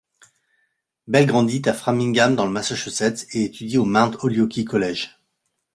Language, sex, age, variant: French, male, 30-39, Français de métropole